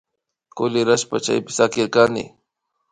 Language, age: Imbabura Highland Quichua, 30-39